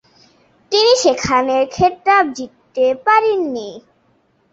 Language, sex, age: Bengali, female, 30-39